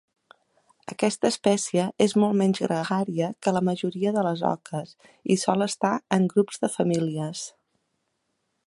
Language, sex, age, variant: Catalan, female, 40-49, Central